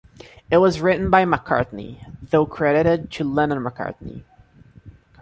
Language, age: English, under 19